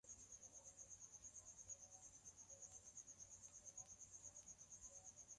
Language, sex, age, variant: Swahili, female, 19-29, Kiswahili Sanifu (EA)